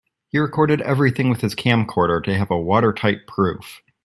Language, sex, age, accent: English, male, 19-29, United States English